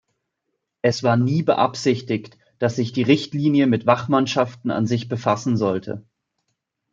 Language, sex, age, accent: German, male, 19-29, Deutschland Deutsch